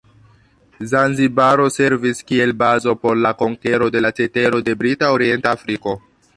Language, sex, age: Esperanto, male, 19-29